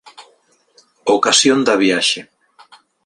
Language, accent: Galician, Normativo (estándar)